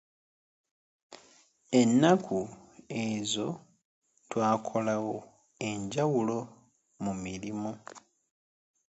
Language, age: Ganda, 19-29